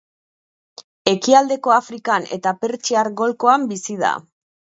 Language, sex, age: Basque, female, 50-59